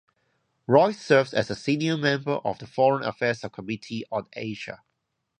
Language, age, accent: English, 30-39, Hong Kong English